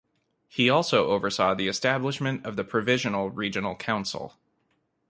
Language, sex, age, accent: English, male, 19-29, United States English